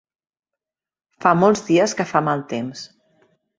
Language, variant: Catalan, Central